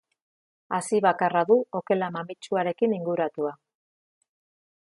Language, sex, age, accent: Basque, female, 40-49, Mendebalekoa (Araba, Bizkaia, Gipuzkoako mendebaleko herri batzuk)